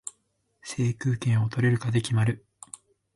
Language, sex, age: Japanese, male, 19-29